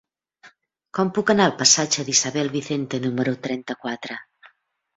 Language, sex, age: Catalan, female, 60-69